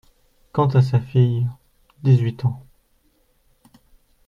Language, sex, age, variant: French, male, 19-29, Français de métropole